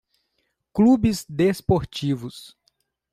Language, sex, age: Portuguese, male, 40-49